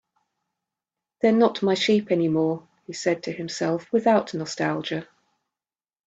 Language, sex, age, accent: English, female, 60-69, England English